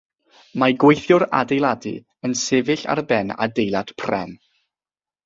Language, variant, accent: Welsh, South-Eastern Welsh, Y Deyrnas Unedig Cymraeg